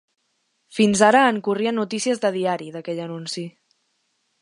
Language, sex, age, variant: Catalan, female, under 19, Central